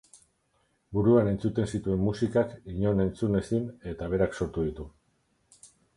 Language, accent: Basque, Erdialdekoa edo Nafarra (Gipuzkoa, Nafarroa)